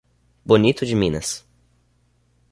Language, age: Portuguese, under 19